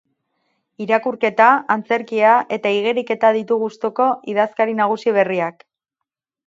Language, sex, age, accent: Basque, female, 30-39, Erdialdekoa edo Nafarra (Gipuzkoa, Nafarroa)